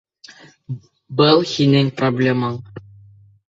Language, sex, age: Bashkir, male, under 19